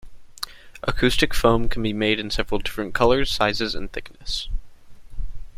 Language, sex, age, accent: English, male, under 19, United States English